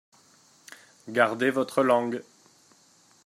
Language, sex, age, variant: French, male, 30-39, Français de métropole